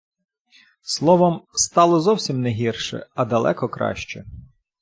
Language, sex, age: Ukrainian, male, 40-49